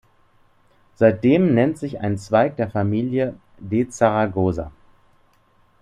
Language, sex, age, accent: German, male, 30-39, Deutschland Deutsch